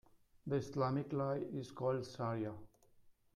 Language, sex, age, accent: English, male, 19-29, India and South Asia (India, Pakistan, Sri Lanka)